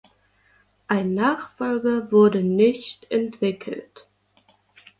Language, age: German, 19-29